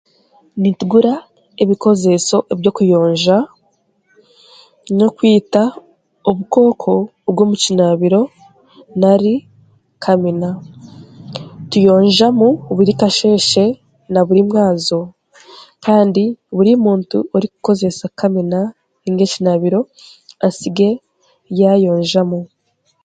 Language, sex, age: Chiga, female, 19-29